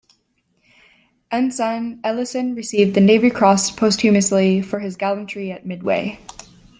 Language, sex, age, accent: English, female, 19-29, United States English